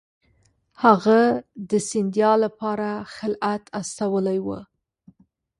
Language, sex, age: Pashto, female, 40-49